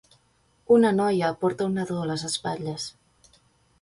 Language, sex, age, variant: Catalan, female, 30-39, Central